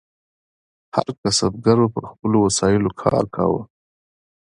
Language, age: Pashto, 30-39